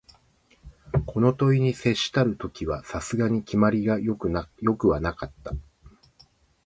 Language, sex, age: Japanese, male, 50-59